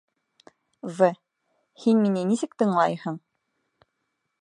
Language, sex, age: Bashkir, female, 19-29